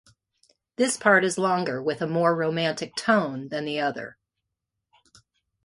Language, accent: English, United States English